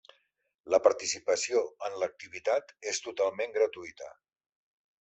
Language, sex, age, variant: Catalan, male, 60-69, Central